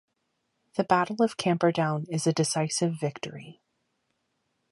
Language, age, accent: English, 19-29, United States English